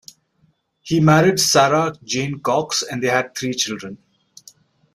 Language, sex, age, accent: English, male, 30-39, India and South Asia (India, Pakistan, Sri Lanka)